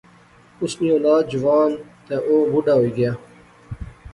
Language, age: Pahari-Potwari, 30-39